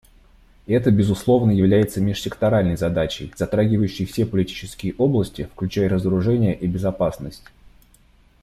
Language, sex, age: Russian, male, 19-29